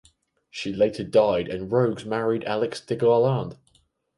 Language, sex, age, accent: English, male, under 19, England English